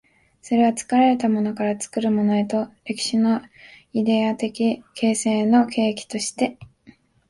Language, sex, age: Japanese, female, 19-29